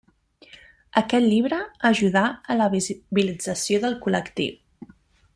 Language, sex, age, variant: Catalan, female, 30-39, Central